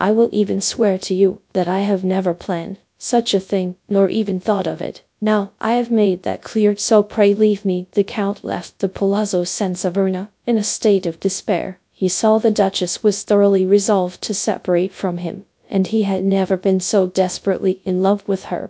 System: TTS, GradTTS